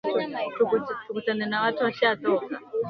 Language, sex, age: Swahili, female, 19-29